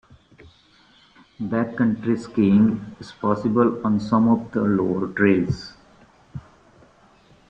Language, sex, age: English, male, 30-39